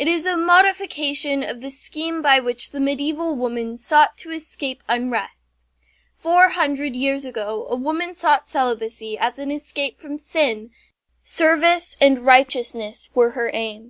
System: none